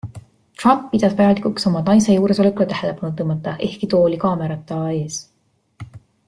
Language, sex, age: Estonian, female, 19-29